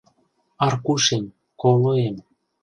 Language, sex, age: Mari, male, 19-29